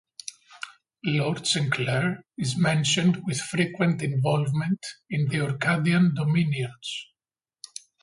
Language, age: English, 40-49